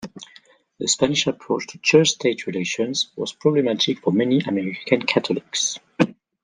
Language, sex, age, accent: English, male, 40-49, England English